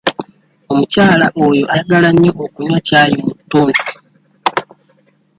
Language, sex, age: Ganda, male, 19-29